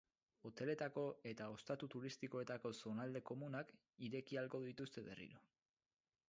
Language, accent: Basque, Mendebalekoa (Araba, Bizkaia, Gipuzkoako mendebaleko herri batzuk)